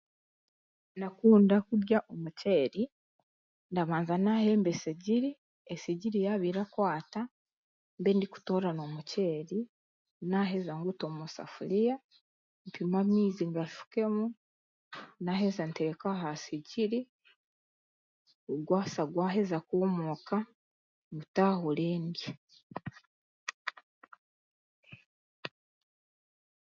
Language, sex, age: Chiga, female, 19-29